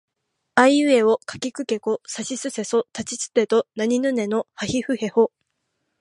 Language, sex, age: Japanese, female, under 19